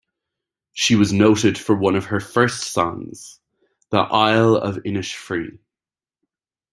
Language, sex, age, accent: English, male, 19-29, Irish English